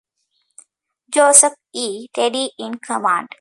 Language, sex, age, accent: English, female, 19-29, United States English